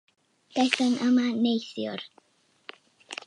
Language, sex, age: Welsh, female, under 19